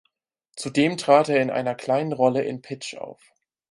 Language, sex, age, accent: German, male, 19-29, Deutschland Deutsch